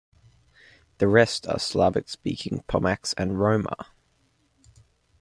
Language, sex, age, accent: English, male, 19-29, Australian English